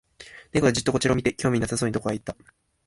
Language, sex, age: Japanese, male, 19-29